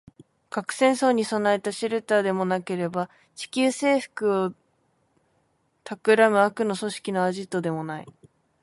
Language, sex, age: Japanese, female, 19-29